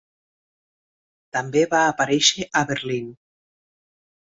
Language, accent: Catalan, Lleidatà